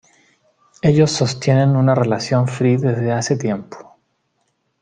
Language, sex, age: Spanish, male, 40-49